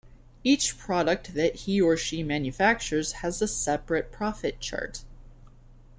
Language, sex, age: English, female, 19-29